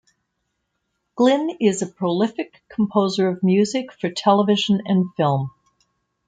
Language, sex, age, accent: English, female, 60-69, Canadian English